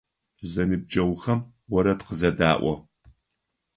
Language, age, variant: Adyghe, 60-69, Адыгабзэ (Кирил, пстэумэ зэдыряе)